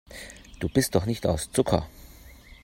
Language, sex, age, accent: German, male, 40-49, Deutschland Deutsch